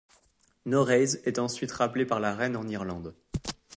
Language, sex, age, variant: French, male, 19-29, Français de métropole